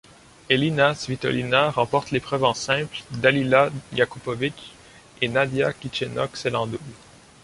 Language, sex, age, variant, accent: French, male, 19-29, Français d'Amérique du Nord, Français du Canada